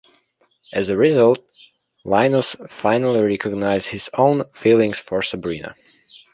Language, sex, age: English, male, under 19